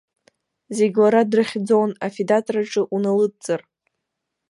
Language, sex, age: Abkhazian, female, under 19